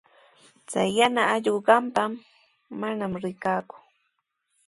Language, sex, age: Sihuas Ancash Quechua, female, 19-29